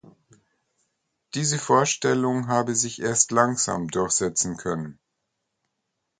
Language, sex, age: German, male, 40-49